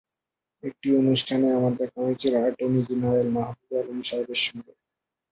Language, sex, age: Bengali, male, 19-29